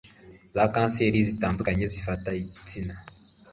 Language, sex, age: Kinyarwanda, male, 19-29